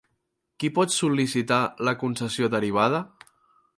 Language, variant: Catalan, Central